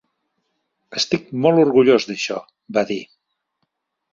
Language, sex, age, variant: Catalan, male, 60-69, Central